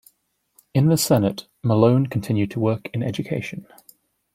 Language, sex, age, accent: English, male, 19-29, England English